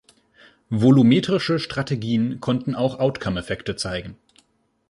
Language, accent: German, Deutschland Deutsch